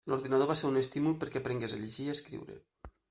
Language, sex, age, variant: Catalan, male, 30-39, Nord-Occidental